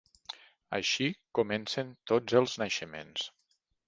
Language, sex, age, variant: Catalan, male, 40-49, Nord-Occidental